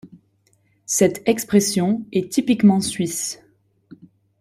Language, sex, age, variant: French, female, 19-29, Français de métropole